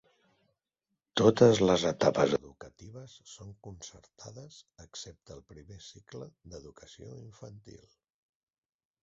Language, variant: Catalan, Central